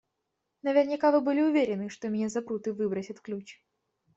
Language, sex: Russian, female